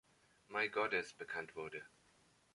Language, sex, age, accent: German, male, 40-49, Deutschland Deutsch